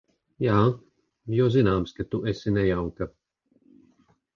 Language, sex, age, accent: Latvian, male, 40-49, bez akcenta